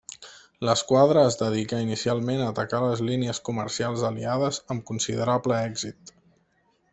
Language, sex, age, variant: Catalan, male, 30-39, Central